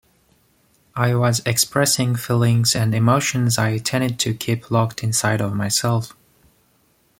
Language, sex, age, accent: English, male, 30-39, United States English